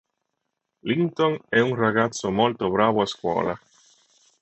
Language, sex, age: Italian, male, 30-39